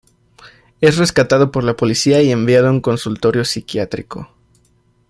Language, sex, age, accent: Spanish, male, 19-29, México